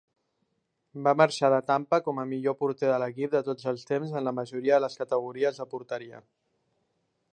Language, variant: Catalan, Central